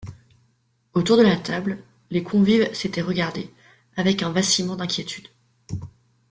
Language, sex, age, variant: French, female, 19-29, Français de métropole